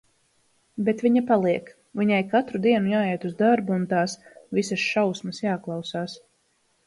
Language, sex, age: Latvian, female, 30-39